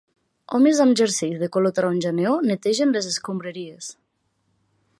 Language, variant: Catalan, Nord-Occidental